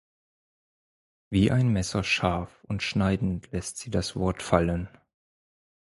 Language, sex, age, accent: German, male, 30-39, Deutschland Deutsch